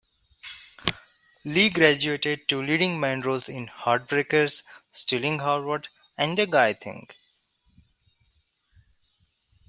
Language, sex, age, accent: English, male, 19-29, India and South Asia (India, Pakistan, Sri Lanka)